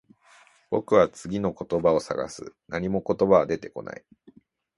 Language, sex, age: Japanese, male, 19-29